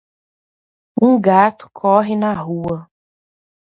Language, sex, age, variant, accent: Portuguese, female, 30-39, Portuguese (Brasil), Mineiro